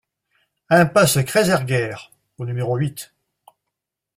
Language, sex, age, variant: French, male, 50-59, Français de métropole